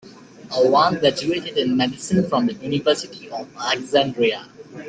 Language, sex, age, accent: English, male, 19-29, United States English